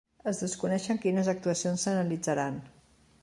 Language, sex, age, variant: Catalan, female, 60-69, Central